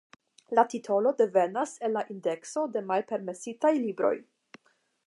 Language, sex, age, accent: Esperanto, female, 19-29, Internacia